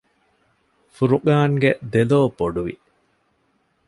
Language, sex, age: Divehi, male, 30-39